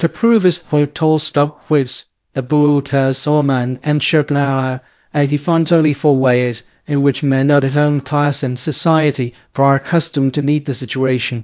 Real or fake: fake